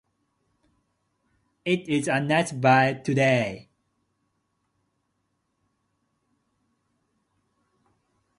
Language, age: Japanese, 19-29